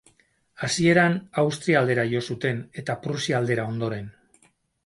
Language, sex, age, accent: Basque, male, 60-69, Mendebalekoa (Araba, Bizkaia, Gipuzkoako mendebaleko herri batzuk)